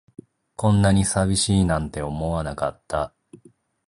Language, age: Japanese, 30-39